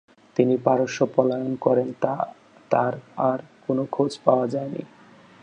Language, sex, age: Bengali, male, 19-29